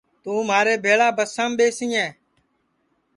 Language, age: Sansi, 19-29